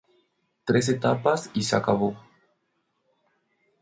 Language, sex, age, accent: Spanish, male, 19-29, México